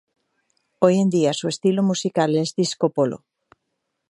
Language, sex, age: Spanish, female, 30-39